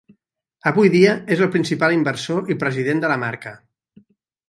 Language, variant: Catalan, Central